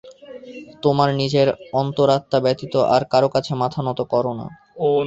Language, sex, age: Bengali, male, 19-29